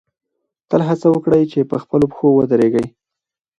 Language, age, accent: Pashto, 30-39, پکتیا ولایت، احمدزی